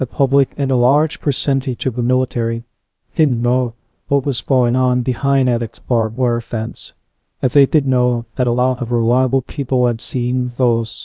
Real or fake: fake